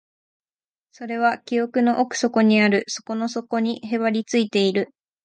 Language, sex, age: Japanese, female, 19-29